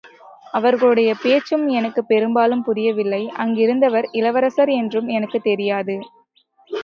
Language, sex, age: Tamil, female, 19-29